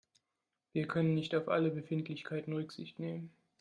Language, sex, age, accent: German, male, 19-29, Deutschland Deutsch